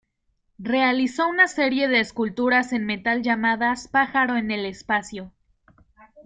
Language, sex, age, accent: Spanish, female, 19-29, México